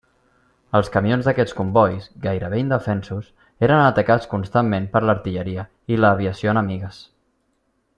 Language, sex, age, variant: Catalan, male, 30-39, Septentrional